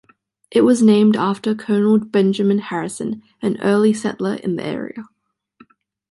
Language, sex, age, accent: English, female, under 19, Australian English